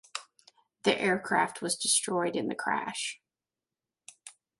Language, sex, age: English, female, 40-49